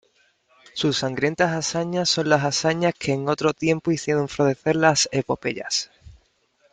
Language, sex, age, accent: Spanish, male, 30-39, España: Sur peninsular (Andalucia, Extremadura, Murcia)